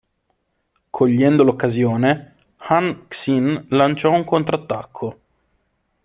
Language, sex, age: Italian, male, 19-29